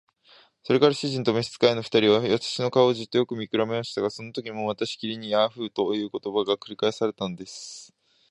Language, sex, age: Japanese, male, 19-29